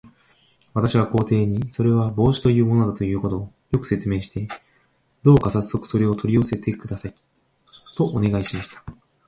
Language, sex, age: Japanese, male, 19-29